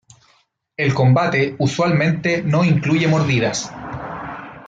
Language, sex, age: Spanish, male, 30-39